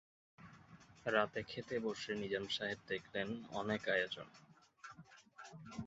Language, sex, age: Bengali, male, 19-29